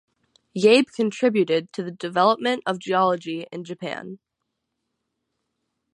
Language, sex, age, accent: English, female, under 19, United States English; midwest